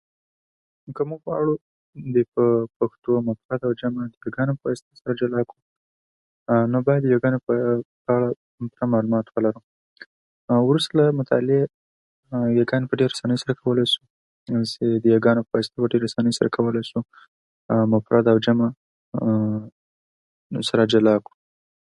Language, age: Pashto, 19-29